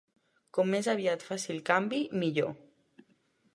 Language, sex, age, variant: Catalan, male, 19-29, Central